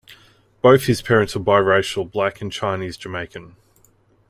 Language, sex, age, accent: English, male, 30-39, Australian English